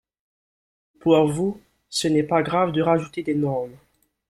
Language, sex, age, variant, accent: French, male, 19-29, Français des départements et régions d'outre-mer, Français de La Réunion